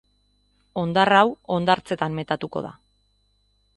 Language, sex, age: Basque, male, 30-39